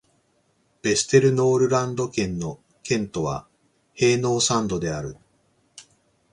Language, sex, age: Japanese, male, 40-49